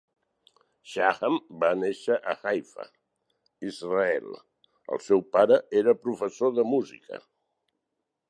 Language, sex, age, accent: Catalan, male, 60-69, Barceloní